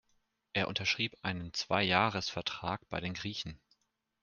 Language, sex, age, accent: German, male, 19-29, Deutschland Deutsch